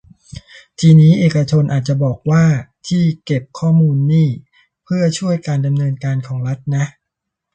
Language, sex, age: Thai, male, 40-49